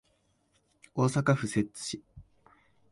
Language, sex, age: Japanese, male, 19-29